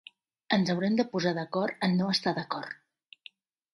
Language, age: Catalan, 60-69